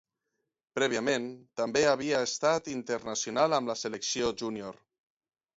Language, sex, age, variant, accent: Catalan, male, 30-39, Valencià meridional, central; valencià